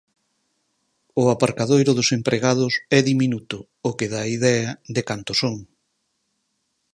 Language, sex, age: Galician, male, 50-59